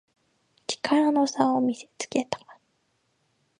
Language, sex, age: Japanese, female, 19-29